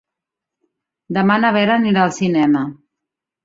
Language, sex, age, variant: Catalan, female, 40-49, Central